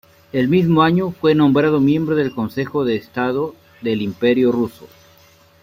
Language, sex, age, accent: Spanish, male, 40-49, Andino-Pacífico: Colombia, Perú, Ecuador, oeste de Bolivia y Venezuela andina